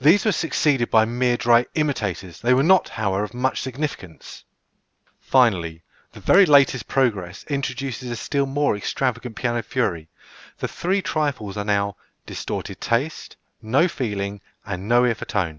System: none